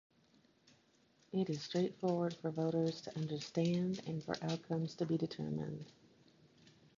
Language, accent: English, Midwestern